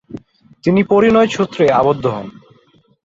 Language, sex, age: Bengali, male, under 19